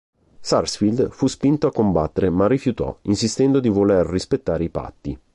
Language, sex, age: Italian, male, 30-39